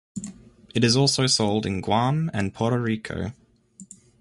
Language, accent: English, Australian English